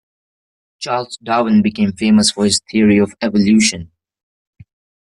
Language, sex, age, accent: English, male, 19-29, India and South Asia (India, Pakistan, Sri Lanka)